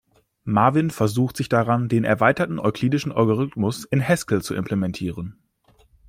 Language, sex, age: German, male, 19-29